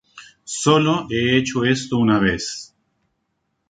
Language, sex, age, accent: Spanish, male, 30-39, Andino-Pacífico: Colombia, Perú, Ecuador, oeste de Bolivia y Venezuela andina